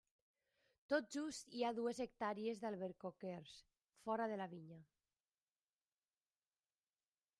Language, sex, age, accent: Catalan, female, 19-29, valencià